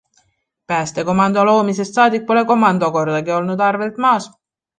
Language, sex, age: Estonian, female, 19-29